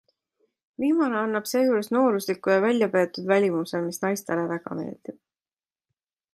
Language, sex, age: Estonian, female, 19-29